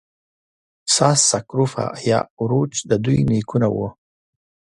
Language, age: Pashto, 30-39